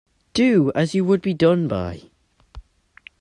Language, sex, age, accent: English, male, under 19, England English